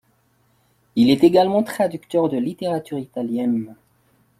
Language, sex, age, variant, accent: French, male, 30-39, Français d'Afrique subsaharienne et des îles africaines, Français de Madagascar